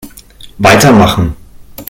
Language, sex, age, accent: German, male, 19-29, Deutschland Deutsch